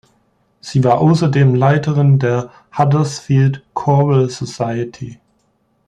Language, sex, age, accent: German, male, 19-29, Deutschland Deutsch